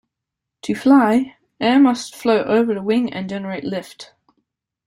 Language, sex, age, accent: English, male, under 19, England English